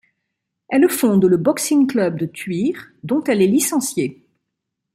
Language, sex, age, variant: French, female, 50-59, Français de métropole